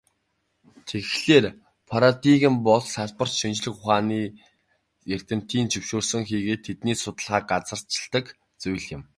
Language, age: Mongolian, 19-29